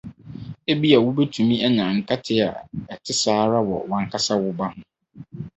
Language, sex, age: Akan, male, 30-39